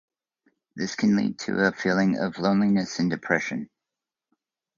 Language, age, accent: English, 50-59, United States English